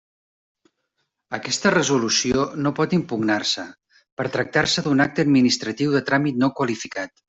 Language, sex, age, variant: Catalan, male, 50-59, Central